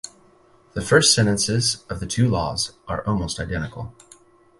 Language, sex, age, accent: English, male, 30-39, United States English